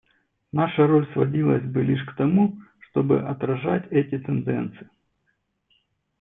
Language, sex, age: Russian, male, 40-49